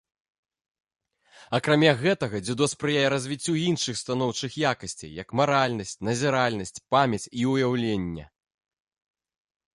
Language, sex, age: Belarusian, male, 30-39